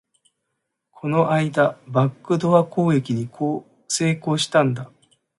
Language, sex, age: Japanese, male, 40-49